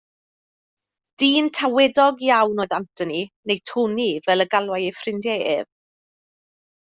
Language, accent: Welsh, Y Deyrnas Unedig Cymraeg